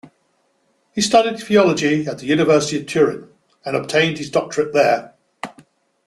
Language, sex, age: English, male, 60-69